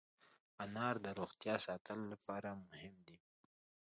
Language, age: Pashto, 19-29